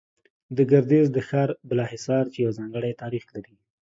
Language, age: Pashto, 19-29